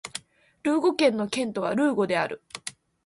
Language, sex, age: Japanese, female, 19-29